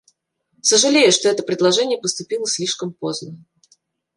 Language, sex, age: Russian, female, 30-39